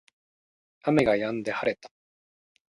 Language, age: Japanese, 30-39